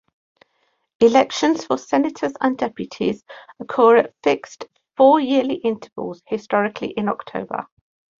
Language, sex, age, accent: English, female, 50-59, England English